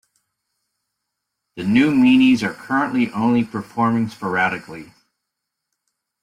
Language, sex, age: English, male, 50-59